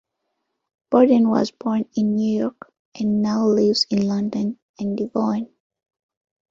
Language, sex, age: English, female, under 19